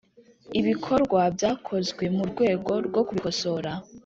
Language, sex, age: Kinyarwanda, female, 19-29